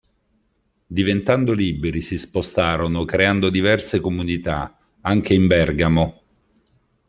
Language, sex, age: Italian, male, 50-59